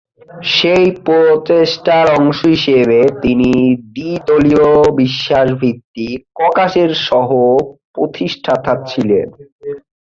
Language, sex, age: Bengali, male, 19-29